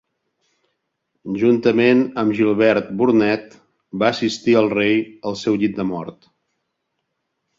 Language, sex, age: Catalan, male, 60-69